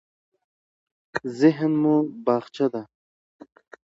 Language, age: Pashto, 19-29